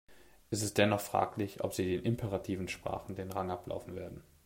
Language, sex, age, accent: German, male, 30-39, Deutschland Deutsch